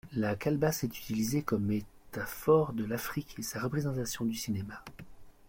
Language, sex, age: French, male, 30-39